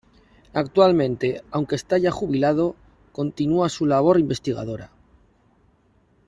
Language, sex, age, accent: Spanish, male, 30-39, España: Norte peninsular (Asturias, Castilla y León, Cantabria, País Vasco, Navarra, Aragón, La Rioja, Guadalajara, Cuenca)